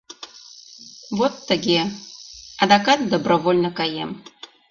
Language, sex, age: Mari, female, 40-49